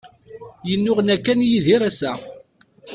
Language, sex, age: Kabyle, male, 30-39